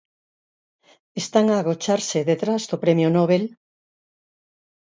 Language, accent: Galician, Normativo (estándar)